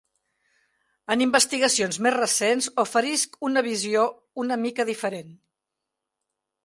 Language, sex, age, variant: Catalan, female, 60-69, Central